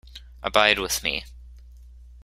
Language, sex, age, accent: English, male, under 19, United States English